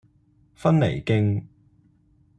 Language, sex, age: Cantonese, male, 30-39